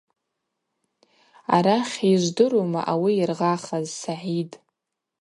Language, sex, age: Abaza, female, 19-29